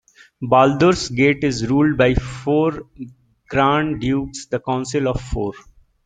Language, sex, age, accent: English, male, 19-29, United States English